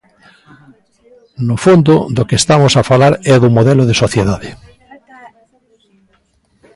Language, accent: Galician, Oriental (común en zona oriental)